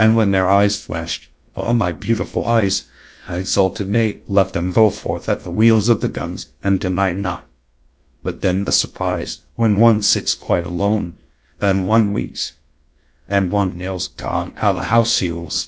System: TTS, GlowTTS